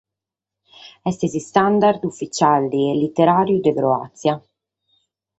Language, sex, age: Sardinian, female, 30-39